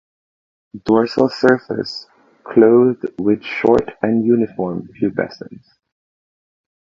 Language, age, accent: English, 30-39, Filipino